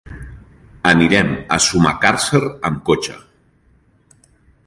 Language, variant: Catalan, Central